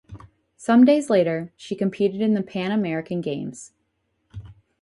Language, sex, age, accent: English, female, 19-29, United States English